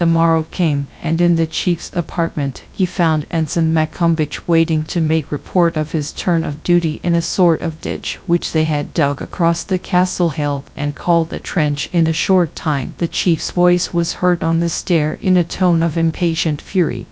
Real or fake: fake